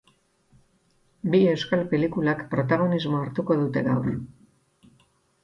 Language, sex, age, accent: Basque, female, 60-69, Erdialdekoa edo Nafarra (Gipuzkoa, Nafarroa)